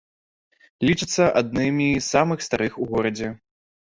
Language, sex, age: Belarusian, male, 19-29